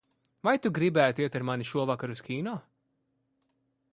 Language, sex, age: Latvian, male, 30-39